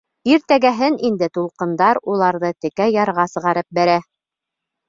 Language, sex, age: Bashkir, female, 30-39